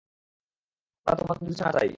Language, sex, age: Bengali, male, 19-29